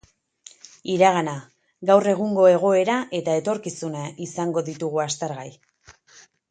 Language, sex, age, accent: Basque, female, 30-39, Mendebalekoa (Araba, Bizkaia, Gipuzkoako mendebaleko herri batzuk)